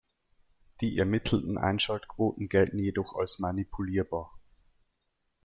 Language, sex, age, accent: German, male, 19-29, Deutschland Deutsch